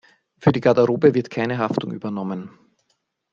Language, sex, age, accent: German, male, 40-49, Österreichisches Deutsch